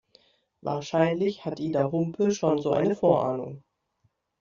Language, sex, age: German, female, 30-39